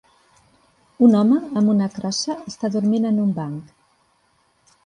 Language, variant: Catalan, Central